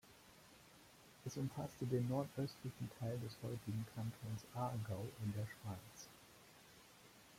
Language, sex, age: German, male, 50-59